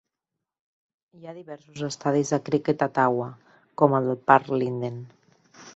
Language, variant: Catalan, Central